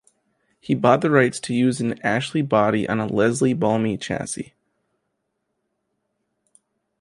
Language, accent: English, United States English